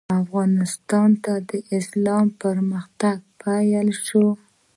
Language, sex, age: Pashto, female, 19-29